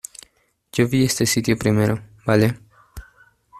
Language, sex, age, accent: Spanish, male, 19-29, Andino-Pacífico: Colombia, Perú, Ecuador, oeste de Bolivia y Venezuela andina